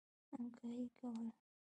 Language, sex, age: Pashto, female, 19-29